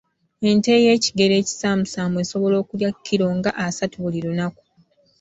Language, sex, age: Ganda, female, 19-29